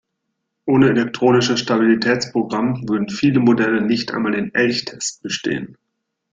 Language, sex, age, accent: German, male, 30-39, Deutschland Deutsch